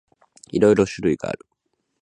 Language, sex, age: Japanese, male, 19-29